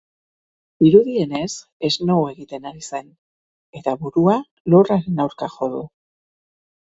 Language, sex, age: Basque, female, 40-49